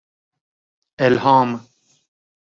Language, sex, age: Persian, male, 30-39